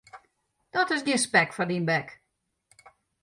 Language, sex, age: Western Frisian, female, 60-69